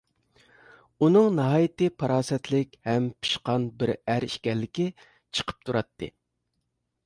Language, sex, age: Uyghur, male, 30-39